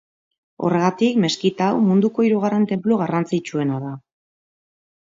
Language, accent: Basque, Mendebalekoa (Araba, Bizkaia, Gipuzkoako mendebaleko herri batzuk)